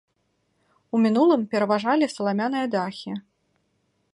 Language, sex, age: Belarusian, female, 30-39